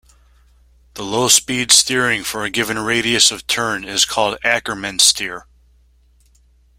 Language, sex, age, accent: English, male, 40-49, United States English